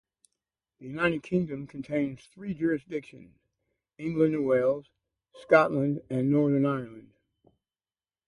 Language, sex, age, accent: English, male, 60-69, United States English